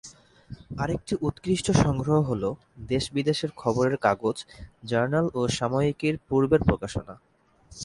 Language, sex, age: Bengali, male, 19-29